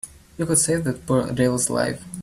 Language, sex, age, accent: English, male, under 19, United States English